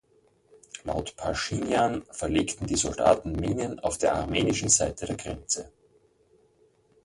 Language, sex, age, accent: German, male, 50-59, Österreichisches Deutsch